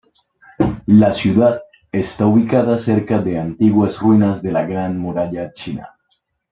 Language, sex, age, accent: Spanish, male, 19-29, Andino-Pacífico: Colombia, Perú, Ecuador, oeste de Bolivia y Venezuela andina